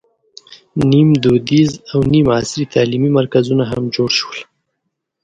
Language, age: Pashto, 30-39